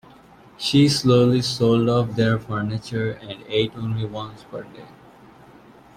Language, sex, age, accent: English, male, under 19, United States English